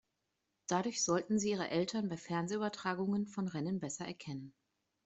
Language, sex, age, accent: German, female, 30-39, Deutschland Deutsch